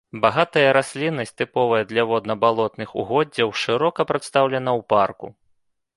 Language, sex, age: Belarusian, male, 30-39